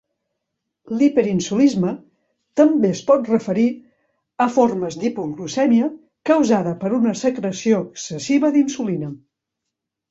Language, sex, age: Catalan, female, 50-59